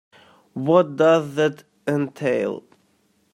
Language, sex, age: English, male, 19-29